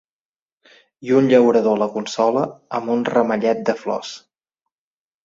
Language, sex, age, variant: Catalan, male, 40-49, Central